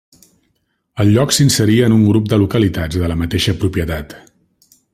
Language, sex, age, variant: Catalan, male, 40-49, Central